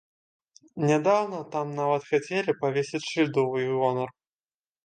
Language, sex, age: Belarusian, male, 19-29